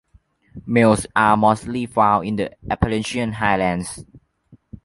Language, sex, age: English, male, under 19